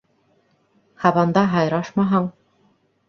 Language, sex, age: Bashkir, female, 30-39